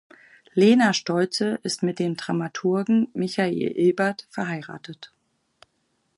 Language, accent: German, Deutschland Deutsch